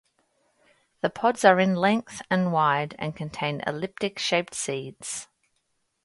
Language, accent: English, Australian English